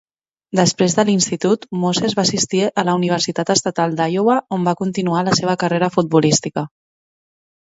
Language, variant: Catalan, Central